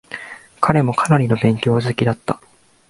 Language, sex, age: Japanese, male, 19-29